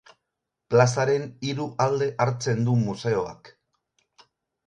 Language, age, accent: Basque, 60-69, Erdialdekoa edo Nafarra (Gipuzkoa, Nafarroa)